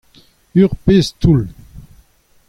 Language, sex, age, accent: Breton, male, 60-69, Kerneveg